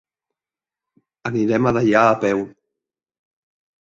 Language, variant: Catalan, Central